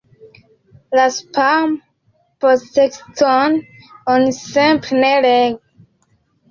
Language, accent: Esperanto, Internacia